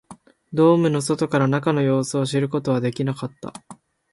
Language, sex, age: Japanese, male, 19-29